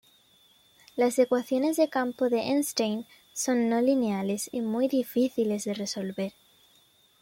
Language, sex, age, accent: Spanish, female, under 19, España: Centro-Sur peninsular (Madrid, Toledo, Castilla-La Mancha)